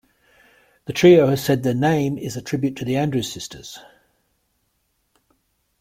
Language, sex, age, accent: English, male, 50-59, Australian English